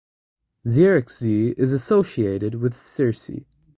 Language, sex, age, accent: English, male, under 19, United States English